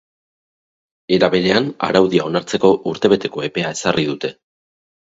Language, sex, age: Basque, male, 30-39